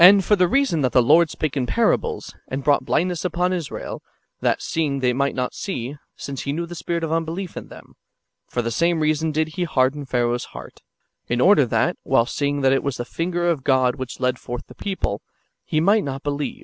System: none